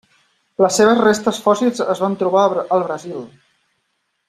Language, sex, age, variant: Catalan, male, 30-39, Central